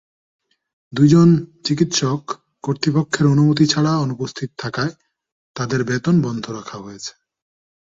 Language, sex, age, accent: Bengali, male, 19-29, প্রমিত